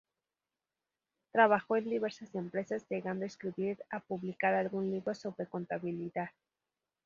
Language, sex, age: Spanish, female, 19-29